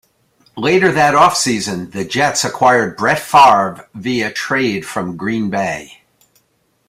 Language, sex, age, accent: English, male, 60-69, United States English